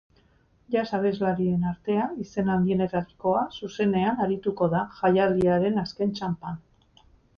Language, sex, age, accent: Basque, female, 50-59, Erdialdekoa edo Nafarra (Gipuzkoa, Nafarroa)